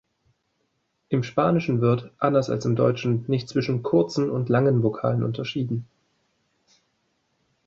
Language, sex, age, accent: German, male, 19-29, Deutschland Deutsch